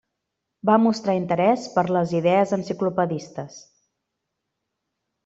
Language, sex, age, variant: Catalan, female, 30-39, Nord-Occidental